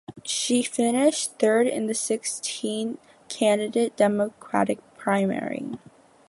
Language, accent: English, United States English